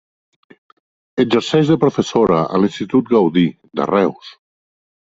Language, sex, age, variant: Catalan, male, 40-49, Nord-Occidental